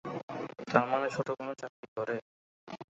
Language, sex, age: Bengali, male, 19-29